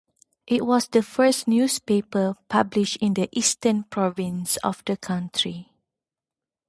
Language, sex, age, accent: English, female, 30-39, Malaysian English